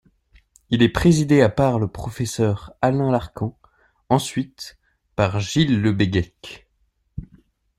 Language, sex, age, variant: French, male, 19-29, Français de métropole